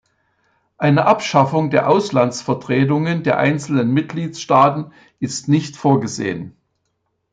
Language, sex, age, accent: German, male, 70-79, Deutschland Deutsch